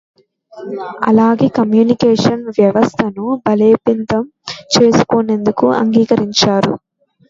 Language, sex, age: Telugu, female, 19-29